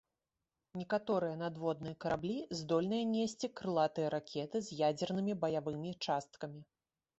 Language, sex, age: Belarusian, female, 30-39